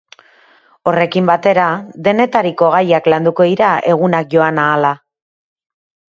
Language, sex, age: Basque, female, 30-39